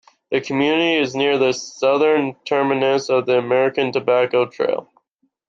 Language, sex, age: English, male, 19-29